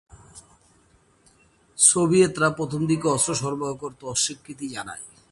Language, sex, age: Bengali, male, 30-39